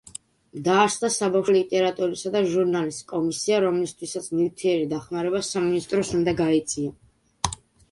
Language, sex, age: Georgian, male, under 19